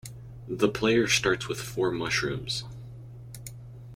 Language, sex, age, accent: English, male, under 19, United States English